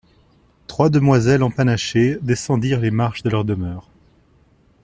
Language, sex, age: French, male, 30-39